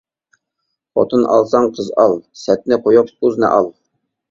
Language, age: Uyghur, 30-39